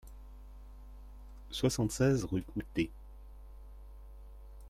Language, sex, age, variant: French, male, 40-49, Français de métropole